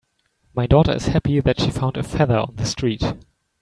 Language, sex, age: English, male, 19-29